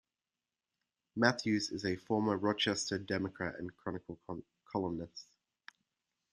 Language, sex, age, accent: English, male, 19-29, Australian English